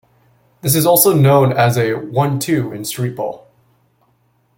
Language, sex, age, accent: English, male, 19-29, United States English